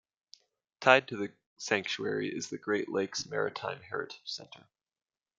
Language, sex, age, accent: English, male, 19-29, United States English